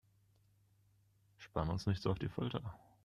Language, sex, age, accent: German, male, 19-29, Deutschland Deutsch